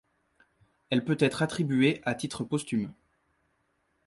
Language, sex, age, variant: French, male, 19-29, Français de métropole